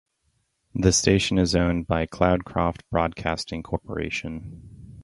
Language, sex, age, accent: English, male, 19-29, United States English